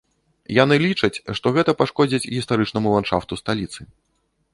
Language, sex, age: Belarusian, male, 40-49